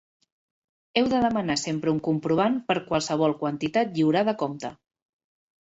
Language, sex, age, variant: Catalan, female, 40-49, Central